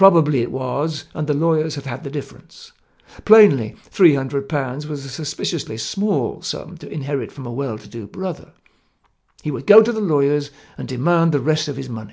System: none